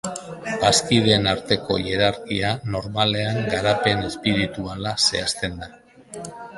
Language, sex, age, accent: Basque, male, 50-59, Mendebalekoa (Araba, Bizkaia, Gipuzkoako mendebaleko herri batzuk)